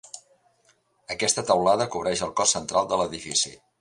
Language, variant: Catalan, Central